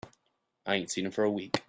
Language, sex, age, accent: English, male, 30-39, United States English